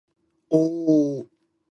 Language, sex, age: Japanese, male, 19-29